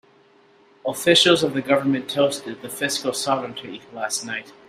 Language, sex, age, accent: English, male, 19-29, United States English